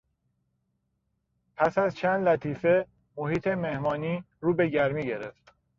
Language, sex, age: Persian, male, 30-39